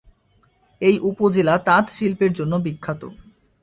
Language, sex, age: Bengali, male, under 19